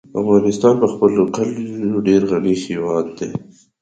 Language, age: Pashto, 19-29